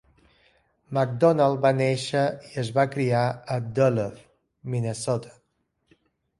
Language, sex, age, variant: Catalan, male, 40-49, Central